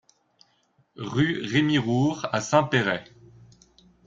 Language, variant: French, Français de métropole